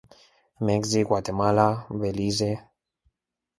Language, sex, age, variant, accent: Catalan, male, 19-29, Valencià meridional, valencià